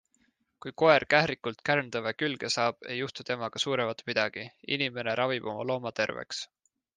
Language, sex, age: Estonian, male, 19-29